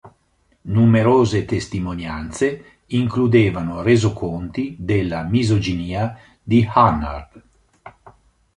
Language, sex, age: Italian, male, 60-69